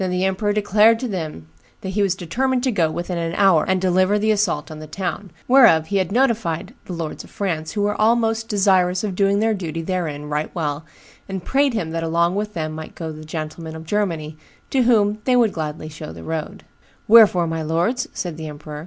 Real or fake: real